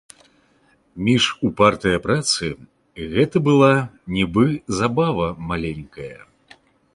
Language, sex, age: Belarusian, male, 40-49